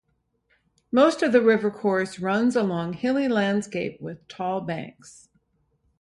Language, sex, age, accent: English, female, 60-69, United States English